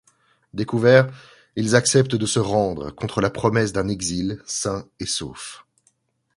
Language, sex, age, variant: French, male, 40-49, Français de métropole